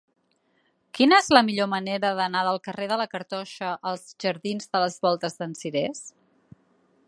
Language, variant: Catalan, Septentrional